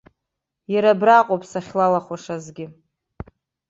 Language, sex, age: Abkhazian, female, 30-39